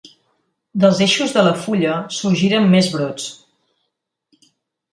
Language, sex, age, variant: Catalan, female, 40-49, Nord-Occidental